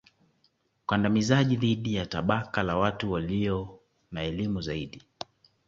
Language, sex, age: Swahili, male, 19-29